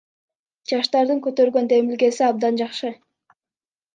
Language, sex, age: Kyrgyz, female, under 19